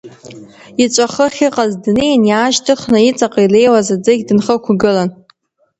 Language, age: Abkhazian, under 19